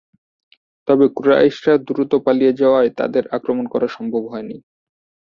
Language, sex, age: Bengali, male, 19-29